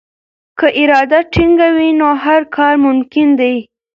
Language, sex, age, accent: Pashto, female, under 19, کندهاری لهجه